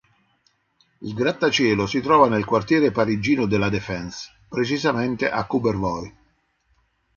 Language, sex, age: Italian, male, 50-59